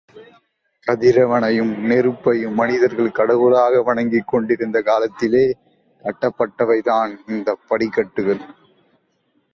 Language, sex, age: Tamil, male, 19-29